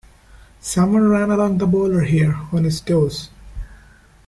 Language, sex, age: English, male, 19-29